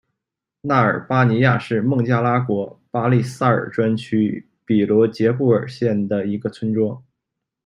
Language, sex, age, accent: Chinese, male, 19-29, 出生地：吉林省